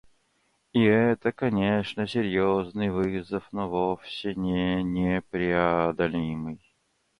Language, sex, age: Russian, male, 30-39